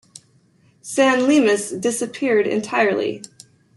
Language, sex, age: English, female, 30-39